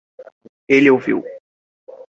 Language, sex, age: Portuguese, male, 19-29